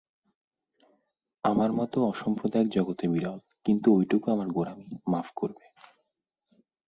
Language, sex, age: Bengali, male, 19-29